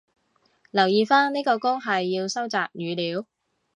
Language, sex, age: Cantonese, female, 19-29